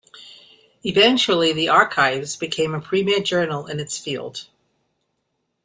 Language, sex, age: English, female, 70-79